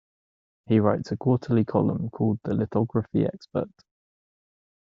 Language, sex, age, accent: English, male, 19-29, England English